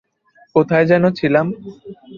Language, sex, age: Bengali, male, 19-29